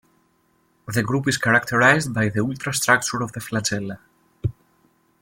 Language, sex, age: English, male, 30-39